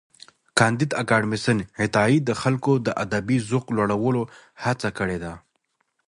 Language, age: Pashto, 19-29